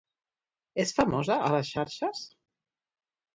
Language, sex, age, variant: Catalan, female, 50-59, Central